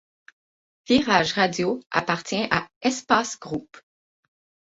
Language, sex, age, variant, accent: French, female, 30-39, Français d'Amérique du Nord, Français du Canada